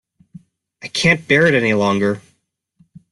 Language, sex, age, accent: English, male, 19-29, United States English